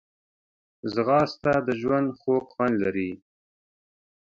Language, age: Pashto, 30-39